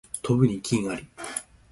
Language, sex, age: Japanese, male, 19-29